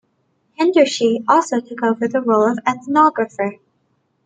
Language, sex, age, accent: English, female, 19-29, United States English